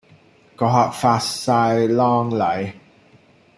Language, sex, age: Cantonese, male, 30-39